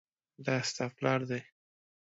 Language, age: Pashto, 19-29